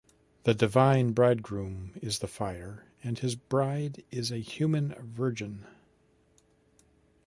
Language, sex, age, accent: English, male, 50-59, Canadian English